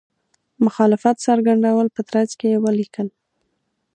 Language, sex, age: Pashto, female, 19-29